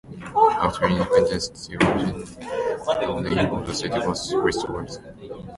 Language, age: English, 19-29